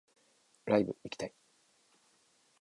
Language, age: Japanese, 50-59